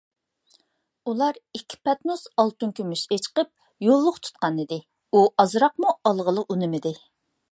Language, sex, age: Uyghur, female, 40-49